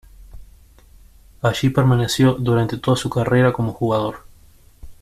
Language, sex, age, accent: Spanish, male, 19-29, Rioplatense: Argentina, Uruguay, este de Bolivia, Paraguay